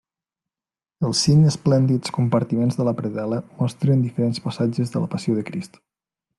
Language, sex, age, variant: Catalan, male, 19-29, Nord-Occidental